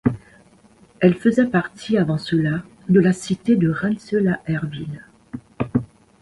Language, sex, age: French, female, 60-69